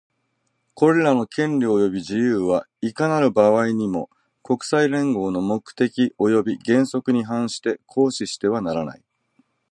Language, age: Japanese, 50-59